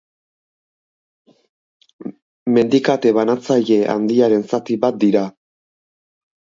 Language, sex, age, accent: Basque, male, 19-29, Erdialdekoa edo Nafarra (Gipuzkoa, Nafarroa)